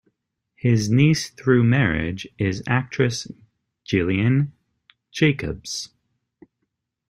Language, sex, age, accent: English, male, 30-39, United States English